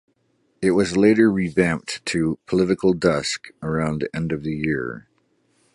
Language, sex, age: English, male, 40-49